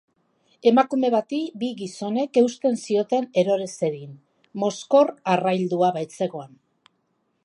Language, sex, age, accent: Basque, female, 50-59, Mendebalekoa (Araba, Bizkaia, Gipuzkoako mendebaleko herri batzuk)